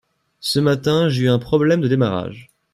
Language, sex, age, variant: French, male, 19-29, Français de métropole